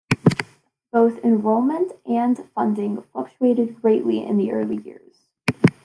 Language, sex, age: English, female, under 19